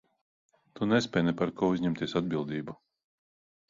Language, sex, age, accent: Latvian, male, 40-49, Krievu